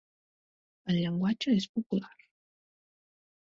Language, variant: Catalan, Central